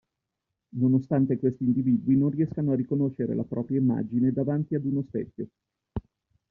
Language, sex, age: Italian, male, 50-59